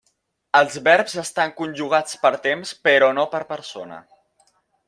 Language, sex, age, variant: Catalan, male, under 19, Central